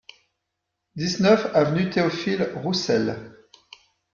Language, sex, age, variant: French, male, 40-49, Français de métropole